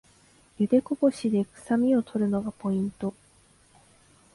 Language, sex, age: Japanese, female, 19-29